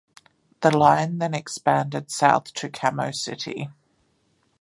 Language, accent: English, Australian English